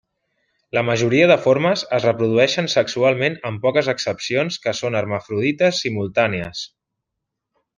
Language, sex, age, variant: Catalan, male, 30-39, Central